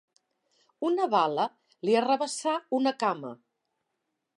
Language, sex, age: Catalan, female, 50-59